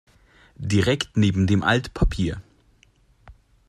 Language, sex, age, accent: German, male, 19-29, Deutschland Deutsch